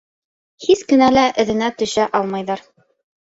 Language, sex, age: Bashkir, female, 19-29